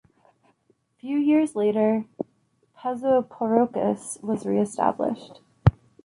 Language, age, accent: English, 30-39, United States English